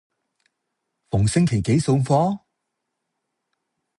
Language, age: Cantonese, 40-49